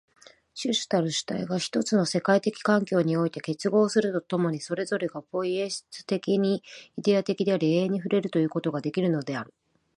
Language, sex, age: Japanese, female, 40-49